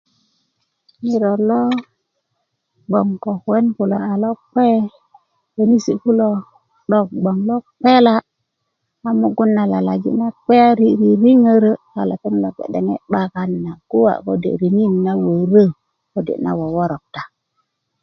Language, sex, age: Kuku, female, 40-49